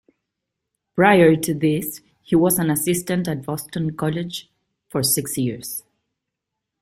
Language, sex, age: English, female, 30-39